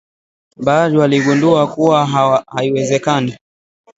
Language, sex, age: Swahili, male, 19-29